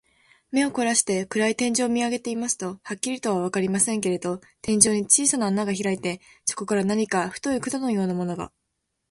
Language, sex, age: Japanese, female, under 19